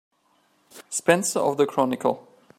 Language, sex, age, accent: English, male, 30-39, England English